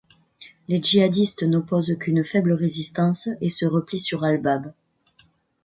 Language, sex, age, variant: French, female, 30-39, Français de métropole